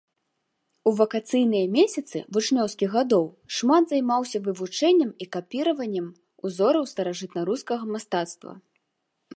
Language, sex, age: Belarusian, female, 30-39